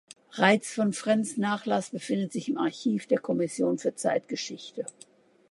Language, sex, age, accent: German, female, 60-69, Deutschland Deutsch